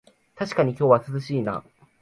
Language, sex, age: Japanese, male, 19-29